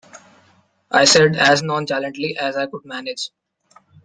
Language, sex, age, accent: English, male, 19-29, India and South Asia (India, Pakistan, Sri Lanka)